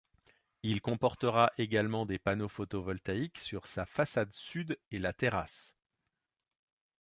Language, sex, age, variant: French, male, 40-49, Français de métropole